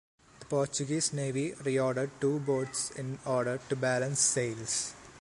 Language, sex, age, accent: English, male, under 19, India and South Asia (India, Pakistan, Sri Lanka)